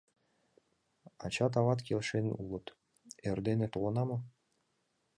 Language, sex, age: Mari, male, 19-29